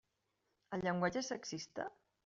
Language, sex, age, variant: Catalan, female, 30-39, Central